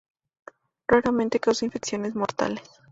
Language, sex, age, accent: Spanish, female, 19-29, México